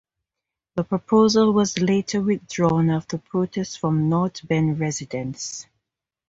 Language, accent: English, West Indies and Bermuda (Bahamas, Bermuda, Jamaica, Trinidad)